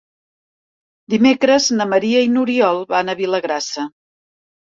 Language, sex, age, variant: Catalan, female, 60-69, Central